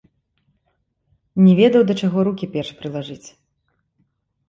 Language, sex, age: Belarusian, female, 30-39